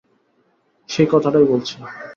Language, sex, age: Bengali, male, 19-29